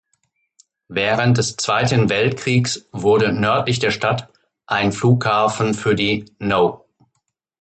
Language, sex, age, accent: German, male, 50-59, Deutschland Deutsch